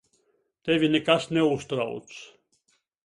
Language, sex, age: Latvian, male, 60-69